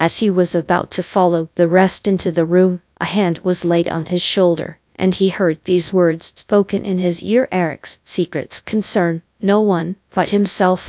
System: TTS, GradTTS